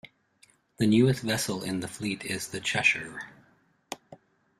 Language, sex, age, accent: English, male, 50-59, Canadian English